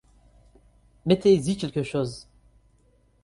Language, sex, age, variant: French, male, 19-29, Français du nord de l'Afrique